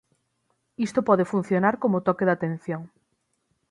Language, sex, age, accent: Galician, female, 19-29, Atlántico (seseo e gheada); Normativo (estándar)